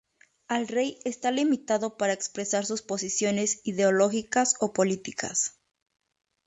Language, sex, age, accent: Spanish, female, 19-29, México